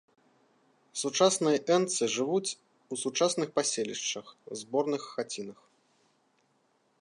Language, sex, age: Belarusian, male, 40-49